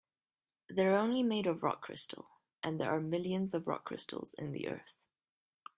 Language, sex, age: English, female, 19-29